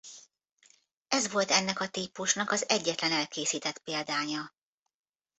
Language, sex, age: Hungarian, female, 50-59